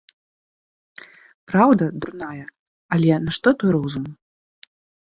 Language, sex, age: Belarusian, female, 19-29